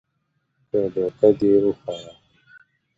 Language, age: Pashto, 19-29